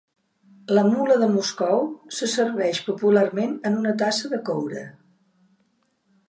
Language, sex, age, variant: Catalan, female, 70-79, Central